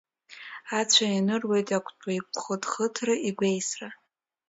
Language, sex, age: Abkhazian, female, under 19